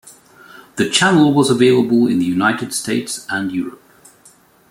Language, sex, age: English, male, 40-49